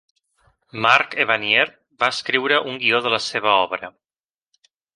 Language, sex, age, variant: Catalan, male, 30-39, Balear